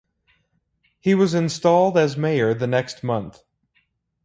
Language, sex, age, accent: English, male, 19-29, United States English